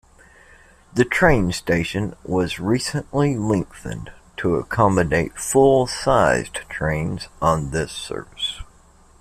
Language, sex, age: English, male, 50-59